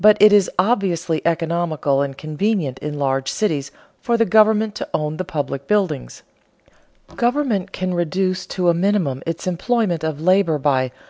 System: none